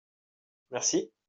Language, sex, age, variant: French, male, 19-29, Français de métropole